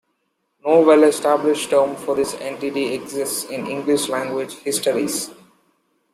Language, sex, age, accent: English, male, 19-29, India and South Asia (India, Pakistan, Sri Lanka)